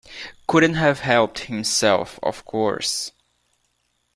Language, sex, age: English, male, 19-29